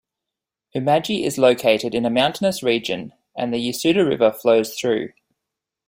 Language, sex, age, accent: English, male, 19-29, Australian English